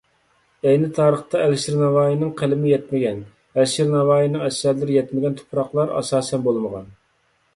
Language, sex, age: Uyghur, male, 30-39